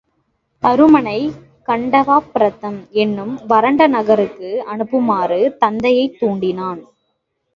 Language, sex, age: Tamil, female, 19-29